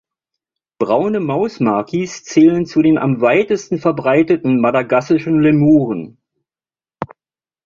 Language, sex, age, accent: German, male, 50-59, Deutschland Deutsch